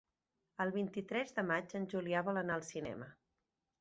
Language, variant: Catalan, Central